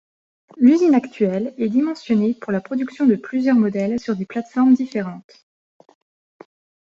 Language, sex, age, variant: French, female, 19-29, Français de métropole